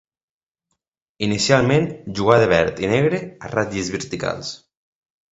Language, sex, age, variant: Catalan, male, 19-29, Nord-Occidental